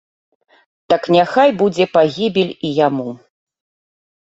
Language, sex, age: Belarusian, female, 40-49